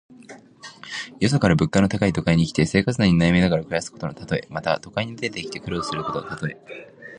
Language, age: Japanese, 19-29